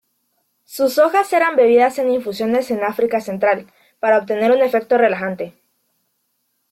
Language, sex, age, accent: Spanish, female, 19-29, América central